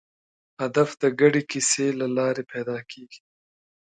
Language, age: Pashto, 30-39